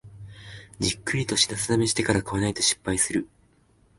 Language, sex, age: Japanese, male, 19-29